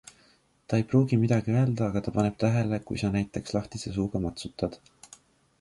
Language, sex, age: Estonian, male, 19-29